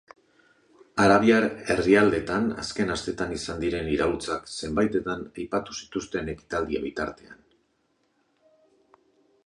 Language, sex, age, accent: Basque, male, 60-69, Mendebalekoa (Araba, Bizkaia, Gipuzkoako mendebaleko herri batzuk)